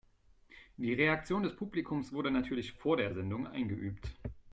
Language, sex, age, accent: German, male, 30-39, Deutschland Deutsch